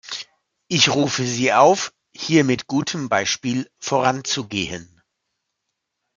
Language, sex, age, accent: German, male, 50-59, Deutschland Deutsch